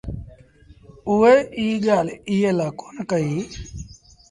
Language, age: Sindhi Bhil, 40-49